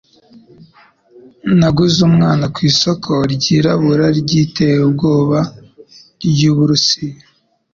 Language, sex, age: Kinyarwanda, male, under 19